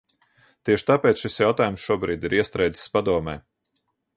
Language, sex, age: Latvian, male, 40-49